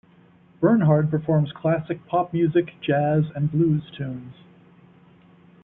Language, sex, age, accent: English, male, 50-59, United States English